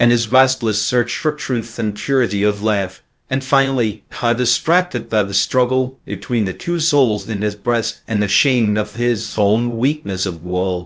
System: TTS, VITS